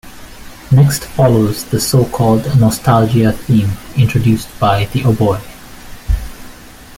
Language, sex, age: English, male, 19-29